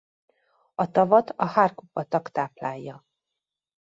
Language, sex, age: Hungarian, female, 30-39